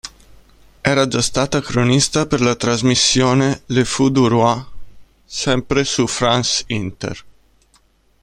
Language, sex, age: Italian, male, 30-39